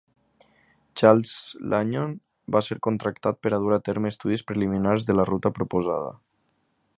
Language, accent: Catalan, valencià